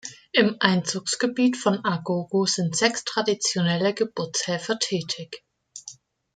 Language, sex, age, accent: German, female, 19-29, Deutschland Deutsch